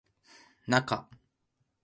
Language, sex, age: Japanese, male, 19-29